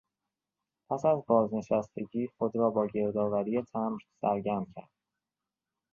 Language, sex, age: Persian, male, 19-29